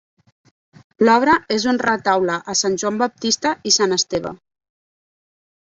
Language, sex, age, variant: Catalan, female, 30-39, Central